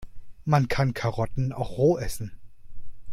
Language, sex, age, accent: German, male, 30-39, Deutschland Deutsch